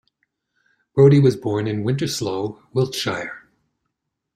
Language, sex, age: English, male, 60-69